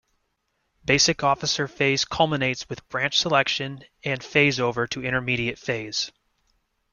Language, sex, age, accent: English, male, 19-29, United States English